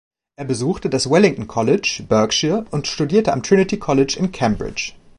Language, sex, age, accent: German, male, 19-29, Deutschland Deutsch